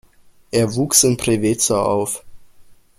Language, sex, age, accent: German, male, under 19, Deutschland Deutsch